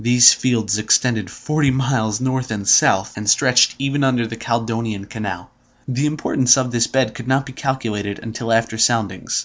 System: none